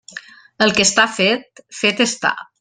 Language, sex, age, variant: Catalan, female, 50-59, Central